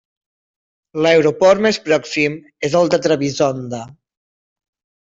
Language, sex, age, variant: Catalan, male, 30-39, Septentrional